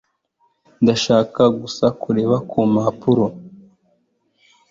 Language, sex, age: Kinyarwanda, male, 19-29